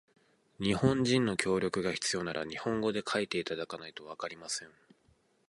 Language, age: Japanese, 19-29